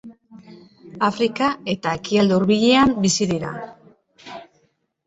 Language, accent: Basque, Mendebalekoa (Araba, Bizkaia, Gipuzkoako mendebaleko herri batzuk)